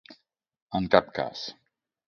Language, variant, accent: Catalan, Central, central